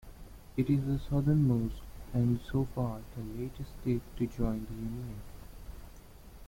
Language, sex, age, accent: English, male, under 19, India and South Asia (India, Pakistan, Sri Lanka)